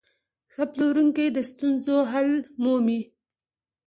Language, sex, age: Pashto, female, 19-29